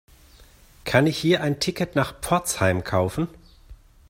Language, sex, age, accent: German, male, 40-49, Deutschland Deutsch